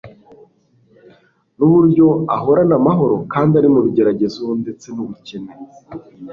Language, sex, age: Kinyarwanda, male, 19-29